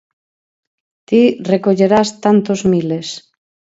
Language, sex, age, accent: Galician, female, 50-59, Central (gheada); Normativo (estándar)